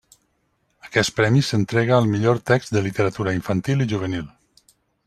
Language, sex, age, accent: Catalan, male, 50-59, valencià